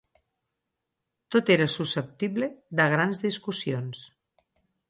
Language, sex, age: Catalan, female, 50-59